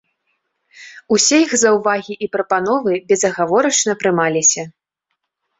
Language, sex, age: Belarusian, female, 19-29